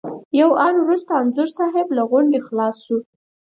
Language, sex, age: Pashto, female, under 19